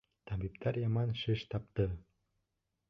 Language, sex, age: Bashkir, male, 19-29